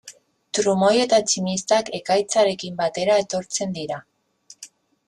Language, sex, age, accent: Basque, female, 30-39, Mendebalekoa (Araba, Bizkaia, Gipuzkoako mendebaleko herri batzuk)